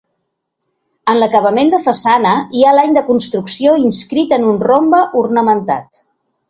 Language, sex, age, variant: Catalan, female, 50-59, Central